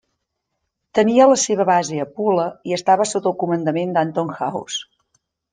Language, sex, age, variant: Catalan, female, 50-59, Central